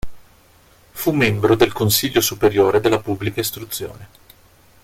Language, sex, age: Italian, male, 40-49